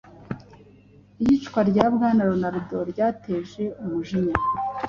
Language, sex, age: Kinyarwanda, female, 40-49